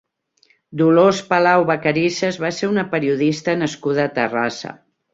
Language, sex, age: Catalan, female, 50-59